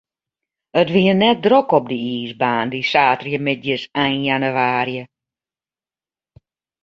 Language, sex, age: Western Frisian, female, 50-59